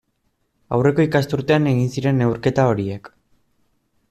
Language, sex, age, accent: Basque, male, 19-29, Erdialdekoa edo Nafarra (Gipuzkoa, Nafarroa)